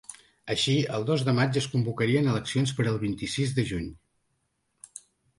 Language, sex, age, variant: Catalan, male, 50-59, Central